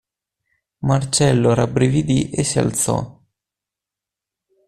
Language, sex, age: Italian, male, 19-29